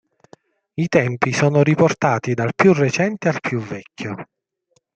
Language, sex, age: Italian, male, 40-49